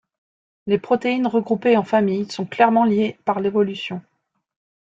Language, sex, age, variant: French, female, 30-39, Français de métropole